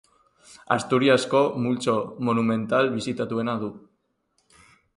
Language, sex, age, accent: Basque, female, 40-49, Mendebalekoa (Araba, Bizkaia, Gipuzkoako mendebaleko herri batzuk)